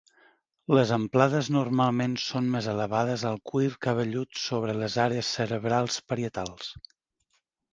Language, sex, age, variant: Catalan, male, 50-59, Central